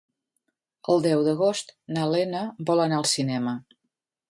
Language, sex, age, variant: Catalan, female, 50-59, Central